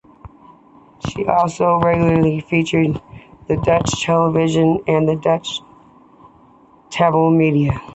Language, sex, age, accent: English, female, 30-39, United States English